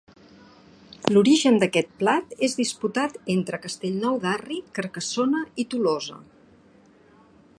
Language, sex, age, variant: Catalan, female, 50-59, Central